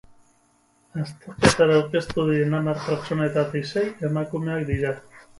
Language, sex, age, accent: Basque, male, 30-39, Mendebalekoa (Araba, Bizkaia, Gipuzkoako mendebaleko herri batzuk)